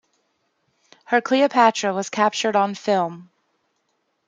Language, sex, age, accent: English, female, 50-59, United States English